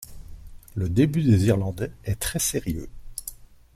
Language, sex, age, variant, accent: French, male, 30-39, Français d'Europe, Français de Belgique